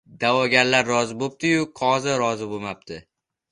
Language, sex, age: Uzbek, male, under 19